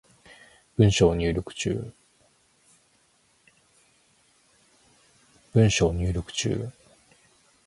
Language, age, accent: Japanese, 30-39, 標準語